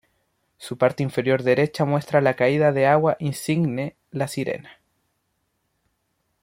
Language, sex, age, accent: Spanish, male, 19-29, Chileno: Chile, Cuyo